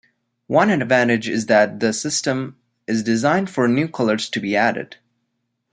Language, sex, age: English, male, 50-59